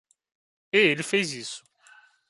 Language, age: Portuguese, 19-29